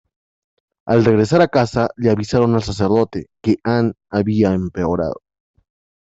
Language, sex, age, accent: Spanish, male, 19-29, Andino-Pacífico: Colombia, Perú, Ecuador, oeste de Bolivia y Venezuela andina